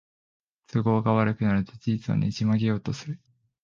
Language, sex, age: Japanese, male, 19-29